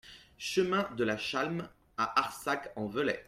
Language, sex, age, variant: French, male, 19-29, Français de métropole